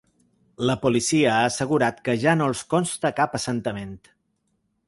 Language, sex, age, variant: Catalan, male, 40-49, Balear